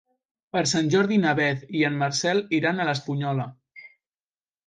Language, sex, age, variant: Catalan, male, under 19, Central